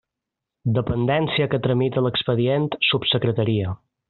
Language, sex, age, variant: Catalan, male, 19-29, Balear